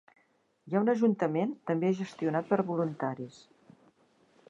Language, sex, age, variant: Catalan, female, 60-69, Central